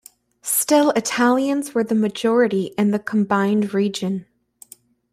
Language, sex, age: English, female, 19-29